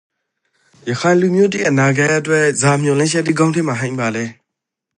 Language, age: Rakhine, 30-39